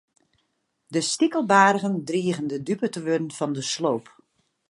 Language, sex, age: Western Frisian, female, 40-49